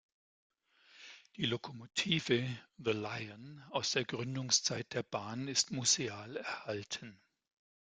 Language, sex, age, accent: German, male, 50-59, Deutschland Deutsch